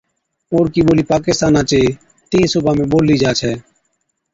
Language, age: Od, 30-39